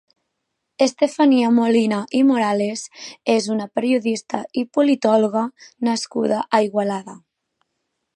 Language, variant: Catalan, Central